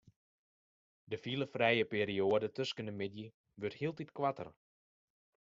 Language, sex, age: Western Frisian, male, 19-29